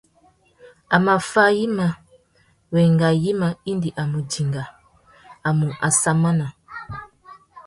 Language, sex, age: Tuki, female, 30-39